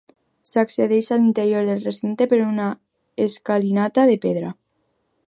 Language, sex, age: Catalan, female, under 19